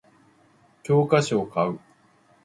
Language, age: Japanese, 30-39